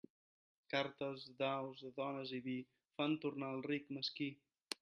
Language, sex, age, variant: Catalan, male, 19-29, Central